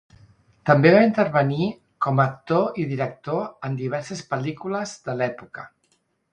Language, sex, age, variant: Catalan, male, 50-59, Central